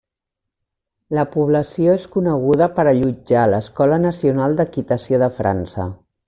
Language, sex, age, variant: Catalan, female, 50-59, Central